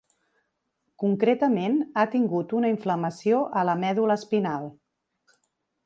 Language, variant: Catalan, Central